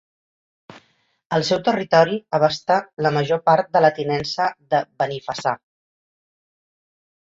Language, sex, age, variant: Catalan, female, 50-59, Central